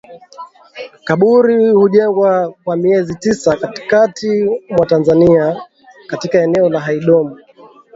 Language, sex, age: Swahili, male, 19-29